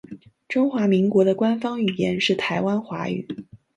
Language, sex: Chinese, female